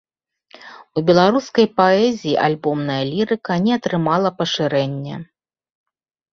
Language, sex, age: Belarusian, female, 50-59